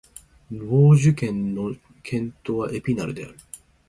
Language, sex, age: Japanese, male, 19-29